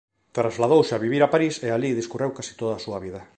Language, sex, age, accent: Galician, male, 30-39, Normativo (estándar)